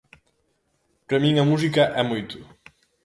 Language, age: Galician, 19-29